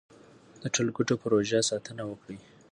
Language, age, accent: Pashto, 19-29, معیاري پښتو